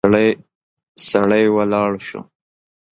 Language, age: Pashto, 19-29